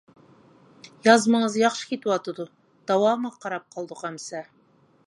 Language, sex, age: Uyghur, female, 40-49